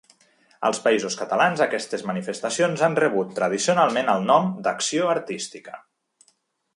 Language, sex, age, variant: Catalan, male, 30-39, Nord-Occidental